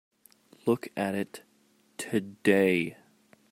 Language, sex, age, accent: English, male, 19-29, United States English